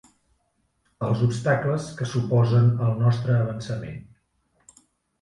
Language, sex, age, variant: Catalan, male, 40-49, Central